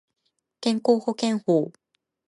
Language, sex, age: Japanese, female, 30-39